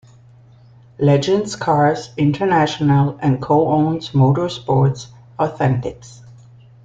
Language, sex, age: English, female, 50-59